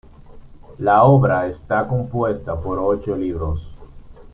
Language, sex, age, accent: Spanish, male, 19-29, Caribe: Cuba, Venezuela, Puerto Rico, República Dominicana, Panamá, Colombia caribeña, México caribeño, Costa del golfo de México